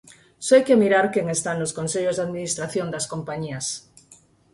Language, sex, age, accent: Galician, female, 50-59, Normativo (estándar)